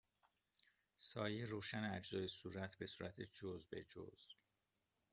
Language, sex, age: Persian, male, 40-49